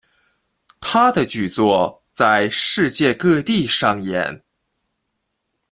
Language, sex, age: Chinese, male, 19-29